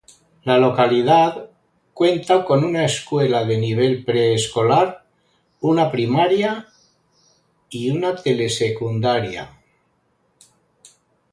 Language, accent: Spanish, España: Norte peninsular (Asturias, Castilla y León, Cantabria, País Vasco, Navarra, Aragón, La Rioja, Guadalajara, Cuenca)